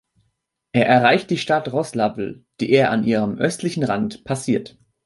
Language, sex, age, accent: German, male, 19-29, Deutschland Deutsch